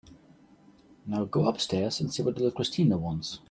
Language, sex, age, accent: English, male, 30-39, England English